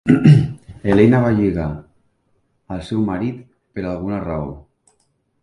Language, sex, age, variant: Catalan, male, 40-49, Central